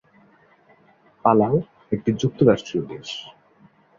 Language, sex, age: Bengali, male, 19-29